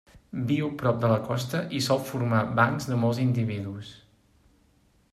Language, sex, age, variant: Catalan, male, 40-49, Central